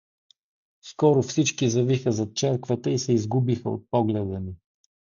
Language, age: Bulgarian, 60-69